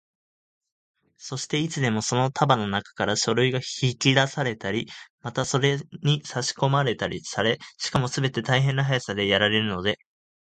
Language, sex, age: Japanese, male, 19-29